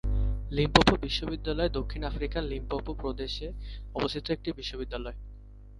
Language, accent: Bengali, Bangla